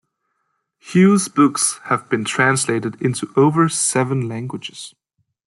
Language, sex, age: English, male, 19-29